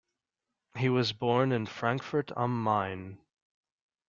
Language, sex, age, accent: English, male, 30-39, United States English